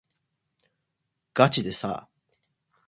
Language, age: Japanese, 19-29